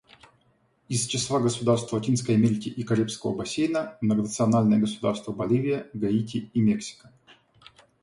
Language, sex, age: Russian, male, 40-49